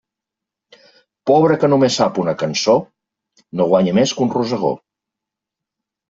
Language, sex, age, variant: Catalan, male, 50-59, Central